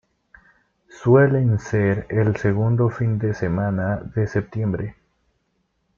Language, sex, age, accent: Spanish, male, 19-29, América central